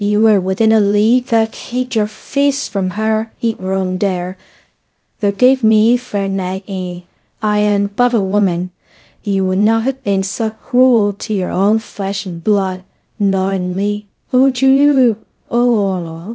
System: TTS, VITS